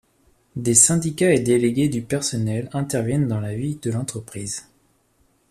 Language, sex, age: French, male, 19-29